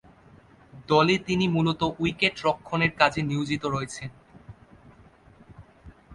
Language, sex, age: Bengali, male, 19-29